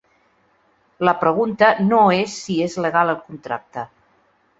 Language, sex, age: Catalan, female, 60-69